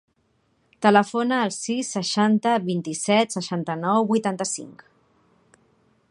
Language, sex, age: Catalan, female, 40-49